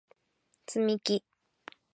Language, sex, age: Japanese, female, 19-29